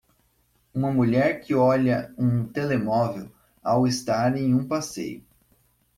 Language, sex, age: Portuguese, male, 19-29